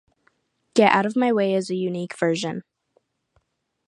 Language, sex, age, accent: English, female, under 19, United States English